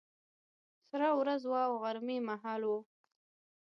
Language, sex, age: Pashto, female, under 19